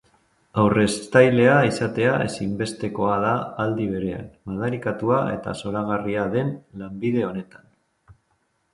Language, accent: Basque, Mendebalekoa (Araba, Bizkaia, Gipuzkoako mendebaleko herri batzuk)